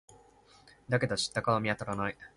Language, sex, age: Japanese, male, 19-29